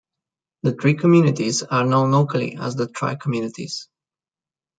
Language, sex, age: English, male, 19-29